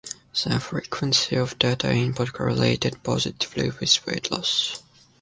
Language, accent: English, United States English